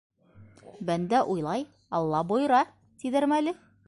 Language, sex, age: Bashkir, female, 30-39